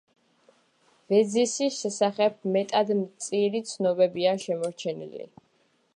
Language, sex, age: Georgian, female, under 19